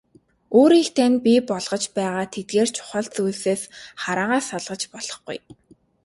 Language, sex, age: Mongolian, female, 19-29